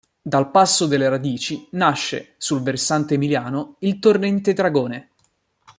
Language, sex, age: Italian, male, 19-29